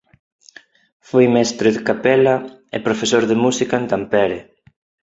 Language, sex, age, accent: Galician, male, 30-39, Neofalante